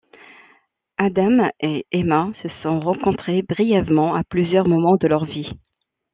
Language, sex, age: French, female, 30-39